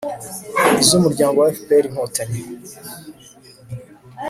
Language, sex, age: Kinyarwanda, female, 30-39